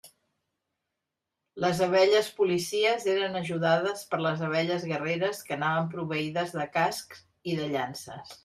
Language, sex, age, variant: Catalan, female, 50-59, Central